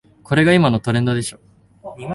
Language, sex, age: Japanese, male, 19-29